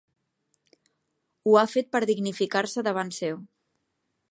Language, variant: Catalan, Central